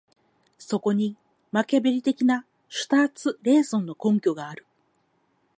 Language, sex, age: Japanese, female, 30-39